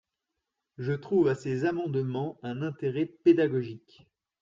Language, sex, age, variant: French, male, 30-39, Français de métropole